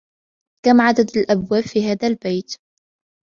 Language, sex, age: Arabic, female, 19-29